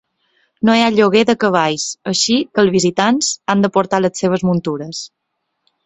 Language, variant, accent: Catalan, Balear, mallorquí